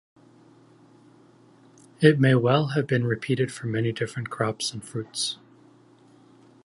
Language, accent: English, United States English